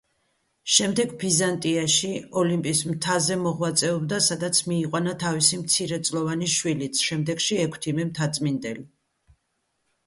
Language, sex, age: Georgian, female, 50-59